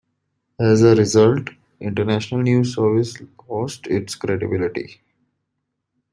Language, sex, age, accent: English, male, 19-29, India and South Asia (India, Pakistan, Sri Lanka)